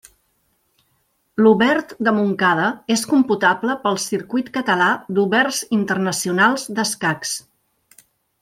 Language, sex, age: Catalan, female, 50-59